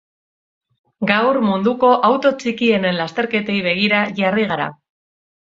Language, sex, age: Basque, female, 40-49